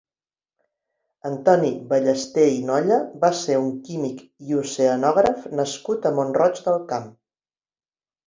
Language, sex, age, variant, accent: Catalan, female, 50-59, Central, central